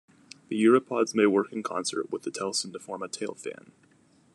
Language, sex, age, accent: English, male, 19-29, United States English